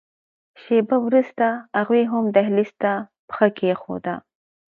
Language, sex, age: Pashto, female, 40-49